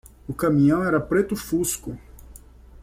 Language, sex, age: Portuguese, male, 19-29